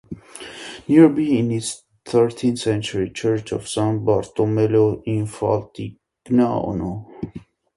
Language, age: English, 19-29